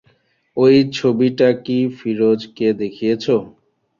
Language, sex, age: Bengali, male, 19-29